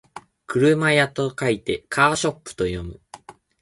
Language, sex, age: Japanese, male, 19-29